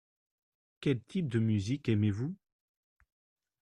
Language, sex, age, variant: French, male, 30-39, Français de métropole